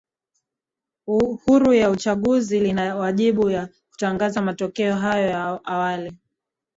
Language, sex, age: Swahili, female, 19-29